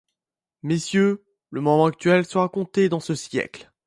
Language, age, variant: French, 19-29, Français de métropole